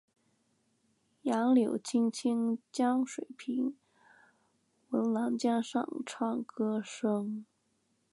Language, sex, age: Chinese, female, 19-29